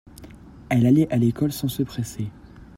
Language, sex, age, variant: French, male, under 19, Français de métropole